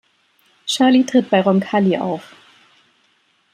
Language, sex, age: German, female, 30-39